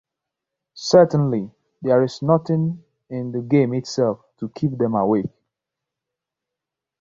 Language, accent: English, Southern African (South Africa, Zimbabwe, Namibia)